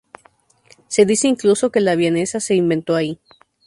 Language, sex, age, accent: Spanish, female, 19-29, México